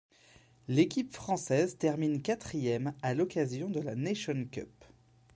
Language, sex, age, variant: French, male, 30-39, Français de métropole